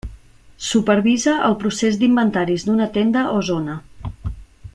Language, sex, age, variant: Catalan, female, 40-49, Central